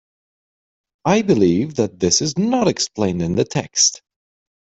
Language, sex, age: English, male, 30-39